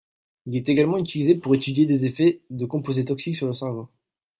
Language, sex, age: French, male, 19-29